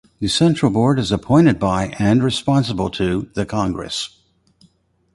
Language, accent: English, United States English